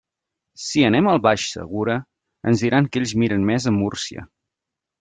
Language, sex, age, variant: Catalan, male, 30-39, Central